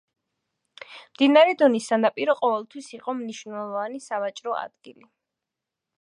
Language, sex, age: Georgian, female, 19-29